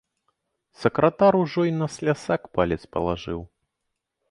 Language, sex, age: Belarusian, male, 30-39